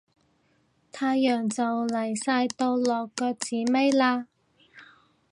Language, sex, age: Cantonese, female, 30-39